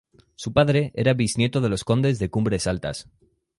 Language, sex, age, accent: Spanish, male, 19-29, España: Centro-Sur peninsular (Madrid, Toledo, Castilla-La Mancha)